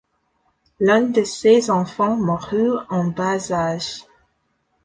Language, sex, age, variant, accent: French, female, 19-29, Français d'Amérique du Nord, Français des États-Unis